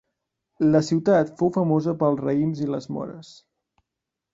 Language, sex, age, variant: Catalan, male, 19-29, Central